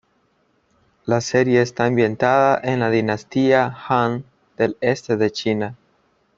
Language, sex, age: Spanish, male, 19-29